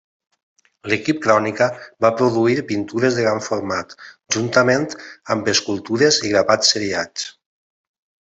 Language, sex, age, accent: Catalan, male, 50-59, valencià